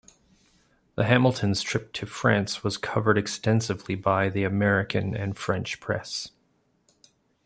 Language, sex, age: English, male, 40-49